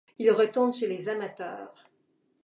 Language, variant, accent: French, Français d'Amérique du Nord, Français du Canada